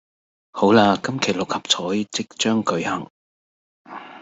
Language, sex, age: Cantonese, male, 50-59